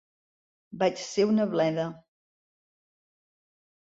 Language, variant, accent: Catalan, Central, central